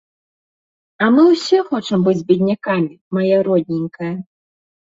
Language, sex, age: Belarusian, female, 19-29